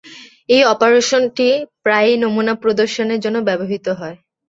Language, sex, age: Bengali, female, 19-29